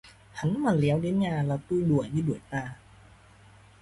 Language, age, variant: Vietnamese, 19-29, Hà Nội